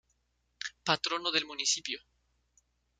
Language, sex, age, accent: Spanish, male, 19-29, México